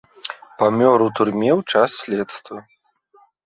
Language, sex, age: Belarusian, male, 30-39